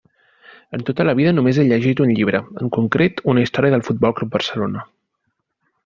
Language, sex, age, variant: Catalan, male, 30-39, Central